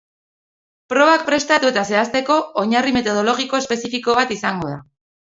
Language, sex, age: Basque, female, 30-39